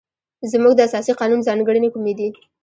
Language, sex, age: Pashto, female, 19-29